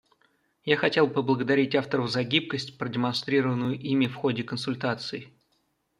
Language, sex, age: Russian, male, 19-29